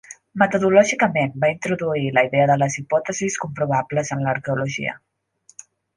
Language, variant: Catalan, Central